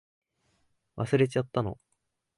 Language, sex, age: Japanese, male, 19-29